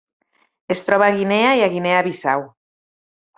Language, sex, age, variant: Catalan, female, 30-39, Nord-Occidental